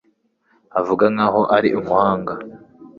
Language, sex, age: Kinyarwanda, male, 19-29